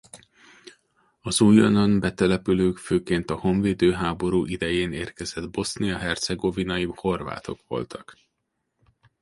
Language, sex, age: Hungarian, male, 40-49